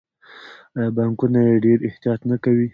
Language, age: Pashto, 19-29